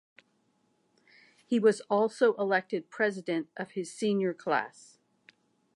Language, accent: English, United States English